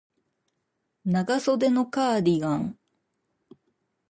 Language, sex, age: Japanese, female, 60-69